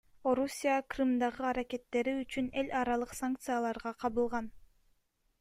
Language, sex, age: Kyrgyz, female, 19-29